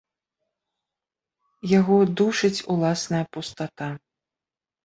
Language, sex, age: Belarusian, female, 30-39